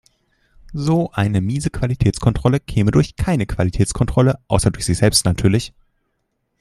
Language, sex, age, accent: German, male, 19-29, Deutschland Deutsch